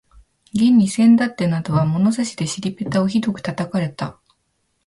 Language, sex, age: Japanese, female, 19-29